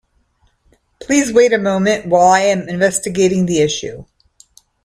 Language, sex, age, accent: English, female, 50-59, United States English